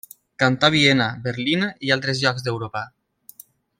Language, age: Catalan, 19-29